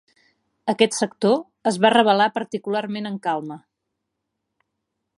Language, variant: Catalan, Central